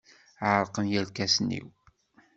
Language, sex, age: Kabyle, male, 50-59